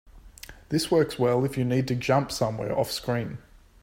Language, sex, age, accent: English, male, 19-29, Australian English